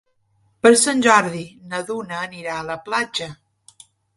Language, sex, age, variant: Catalan, female, 40-49, Balear